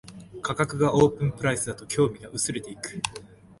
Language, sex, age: Japanese, male, 19-29